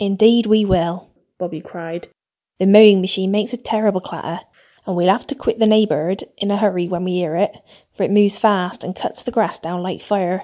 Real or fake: real